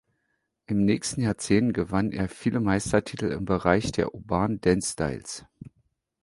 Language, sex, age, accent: German, male, 40-49, Deutschland Deutsch